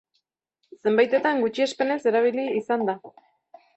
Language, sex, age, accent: Basque, female, 30-39, Mendebalekoa (Araba, Bizkaia, Gipuzkoako mendebaleko herri batzuk)